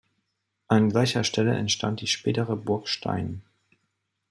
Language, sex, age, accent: German, male, 30-39, Deutschland Deutsch